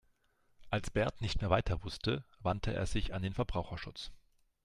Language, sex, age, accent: German, male, 40-49, Deutschland Deutsch